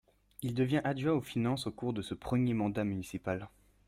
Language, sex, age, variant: French, male, under 19, Français de métropole